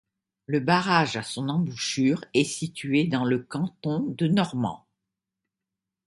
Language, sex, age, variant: French, female, 70-79, Français de métropole